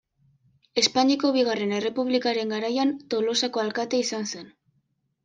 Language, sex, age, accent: Basque, female, under 19, Mendebalekoa (Araba, Bizkaia, Gipuzkoako mendebaleko herri batzuk)